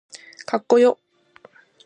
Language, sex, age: Japanese, female, 19-29